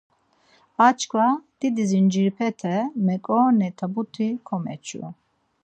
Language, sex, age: Laz, female, 50-59